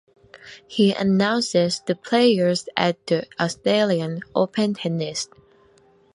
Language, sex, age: English, female, 19-29